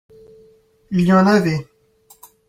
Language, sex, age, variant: French, male, 40-49, Français de métropole